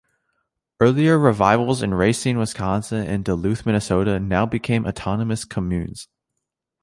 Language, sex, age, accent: English, male, under 19, United States English